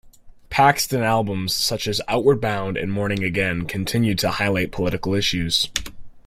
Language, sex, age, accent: English, male, under 19, United States English